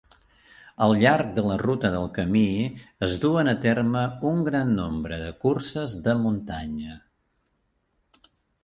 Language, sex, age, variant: Catalan, male, 50-59, Central